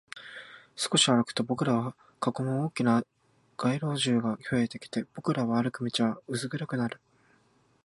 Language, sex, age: Japanese, male, 19-29